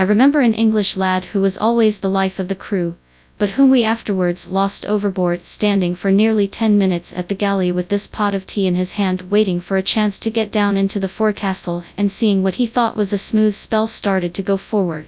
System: TTS, FastPitch